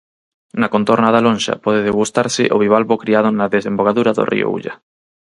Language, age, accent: Galician, 19-29, Normativo (estándar)